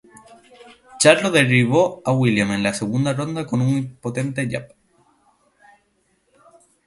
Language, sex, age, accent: Spanish, male, 19-29, España: Islas Canarias